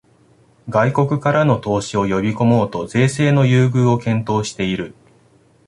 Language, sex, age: Japanese, male, 19-29